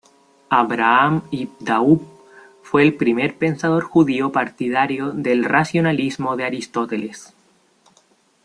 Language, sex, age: Spanish, male, 19-29